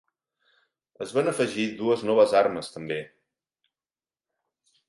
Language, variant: Catalan, Central